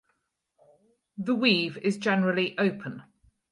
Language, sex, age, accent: English, female, 50-59, Welsh English